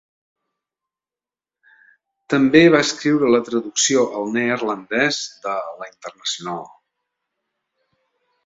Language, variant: Catalan, Central